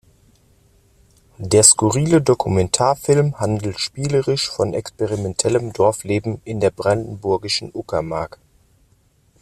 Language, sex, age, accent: German, male, 40-49, Deutschland Deutsch